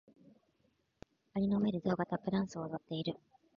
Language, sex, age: Japanese, female, 19-29